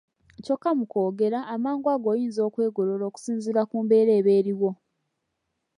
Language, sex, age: Ganda, female, 19-29